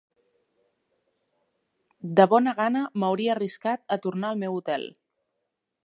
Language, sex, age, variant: Catalan, female, 30-39, Central